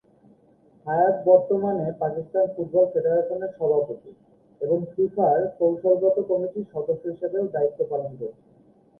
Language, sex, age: Bengali, male, 19-29